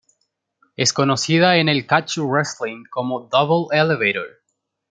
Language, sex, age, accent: Spanish, male, 19-29, Rioplatense: Argentina, Uruguay, este de Bolivia, Paraguay